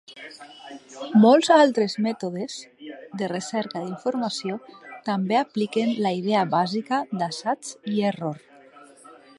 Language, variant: Catalan, Valencià meridional